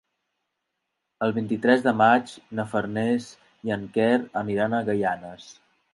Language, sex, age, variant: Catalan, male, 19-29, Central